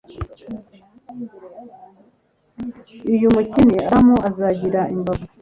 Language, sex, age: Kinyarwanda, female, 30-39